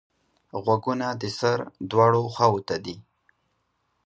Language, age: Pashto, 30-39